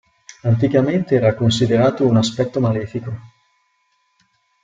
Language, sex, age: Italian, male, 40-49